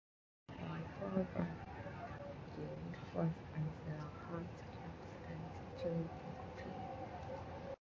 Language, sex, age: English, female, 19-29